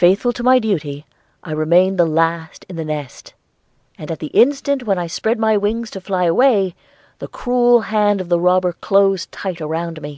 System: none